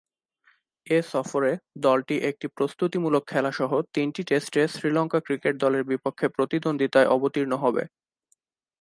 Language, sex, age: Bengali, male, 19-29